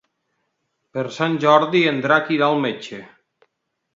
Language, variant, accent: Catalan, Nord-Occidental, nord-occidental